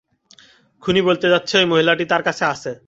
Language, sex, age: Bengali, male, 19-29